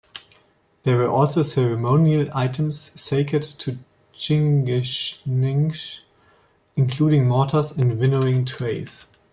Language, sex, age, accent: English, male, 40-49, United States English